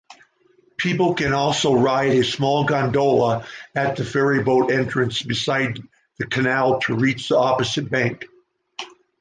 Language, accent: English, United States English